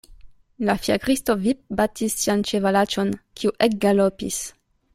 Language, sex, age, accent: Esperanto, female, 19-29, Internacia